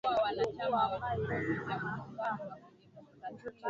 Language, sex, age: Swahili, female, 19-29